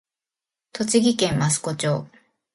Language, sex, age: Japanese, female, 40-49